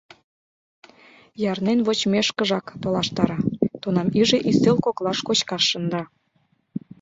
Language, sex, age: Mari, female, 19-29